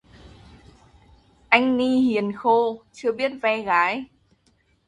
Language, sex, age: Vietnamese, female, 19-29